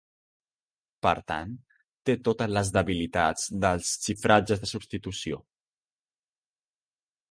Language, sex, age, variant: Catalan, male, under 19, Central